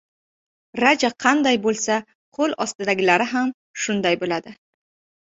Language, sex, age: Uzbek, female, 30-39